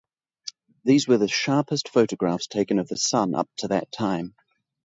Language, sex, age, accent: English, male, 30-39, England English; New Zealand English